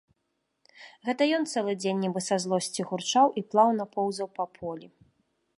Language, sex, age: Belarusian, female, 30-39